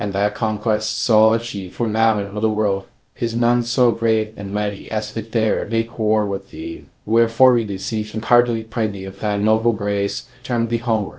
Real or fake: fake